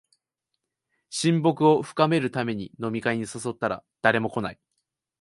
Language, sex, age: Japanese, male, 19-29